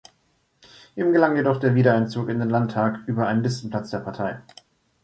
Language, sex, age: German, male, 30-39